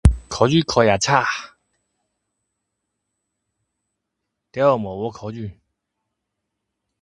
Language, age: Min Dong Chinese, 40-49